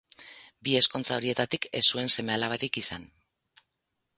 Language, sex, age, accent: Basque, female, 40-49, Mendebalekoa (Araba, Bizkaia, Gipuzkoako mendebaleko herri batzuk)